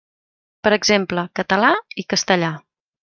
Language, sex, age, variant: Catalan, female, 30-39, Central